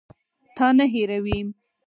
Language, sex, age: Pashto, female, under 19